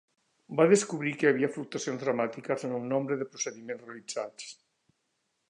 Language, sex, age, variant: Catalan, male, 60-69, Central